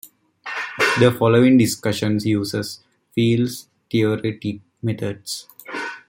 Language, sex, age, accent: English, male, 19-29, United States English